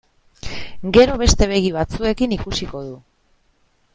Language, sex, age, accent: Basque, female, 30-39, Mendebalekoa (Araba, Bizkaia, Gipuzkoako mendebaleko herri batzuk)